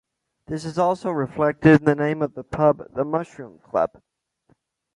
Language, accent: English, United States English